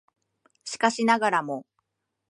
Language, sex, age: Japanese, female, 30-39